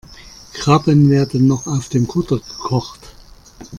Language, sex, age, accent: German, male, 50-59, Deutschland Deutsch